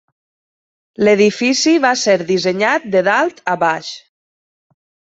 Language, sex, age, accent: Catalan, female, 30-39, valencià